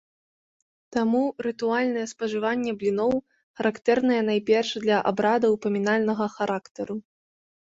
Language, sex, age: Belarusian, female, 19-29